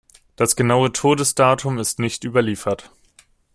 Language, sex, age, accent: German, male, 19-29, Deutschland Deutsch